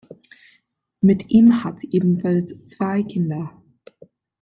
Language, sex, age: German, female, 19-29